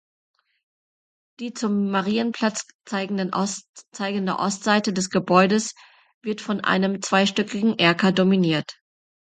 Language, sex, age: German, female, under 19